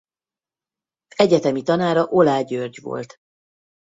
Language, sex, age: Hungarian, female, 50-59